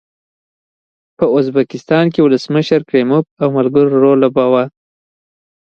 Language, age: Pashto, under 19